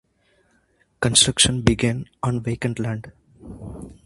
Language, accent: English, India and South Asia (India, Pakistan, Sri Lanka)